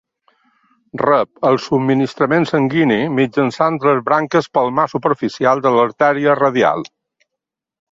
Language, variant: Catalan, Balear